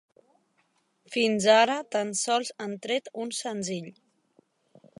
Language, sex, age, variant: Catalan, female, 30-39, Central